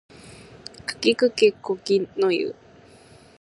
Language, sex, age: Japanese, female, 19-29